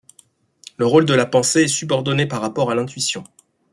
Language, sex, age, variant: French, male, 30-39, Français de métropole